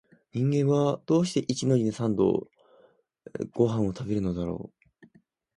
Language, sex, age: Japanese, male, under 19